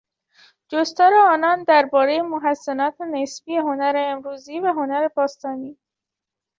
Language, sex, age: Persian, female, under 19